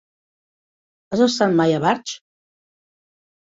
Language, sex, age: Catalan, female, 50-59